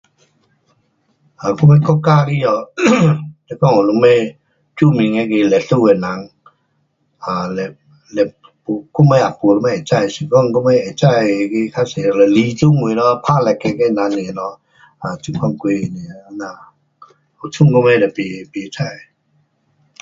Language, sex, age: Pu-Xian Chinese, male, 60-69